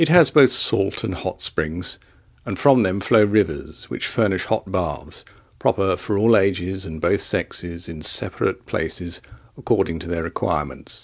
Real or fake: real